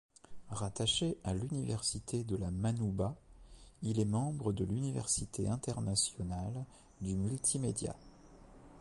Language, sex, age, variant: French, male, 40-49, Français de métropole